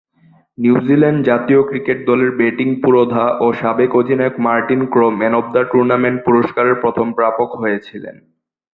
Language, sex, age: Bengali, male, under 19